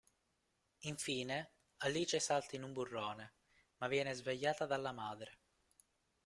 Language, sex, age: Italian, male, 19-29